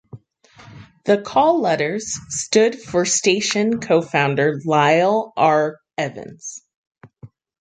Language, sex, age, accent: English, female, 19-29, United States English